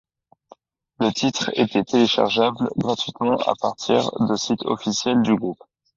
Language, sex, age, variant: French, male, 19-29, Français de métropole